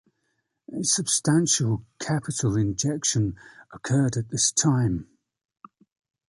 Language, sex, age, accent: English, male, 40-49, England English